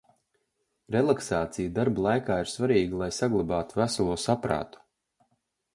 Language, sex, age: Latvian, male, 30-39